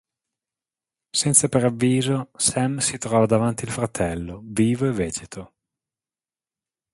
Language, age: Italian, 40-49